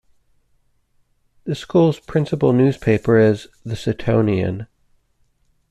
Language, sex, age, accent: English, male, 40-49, United States English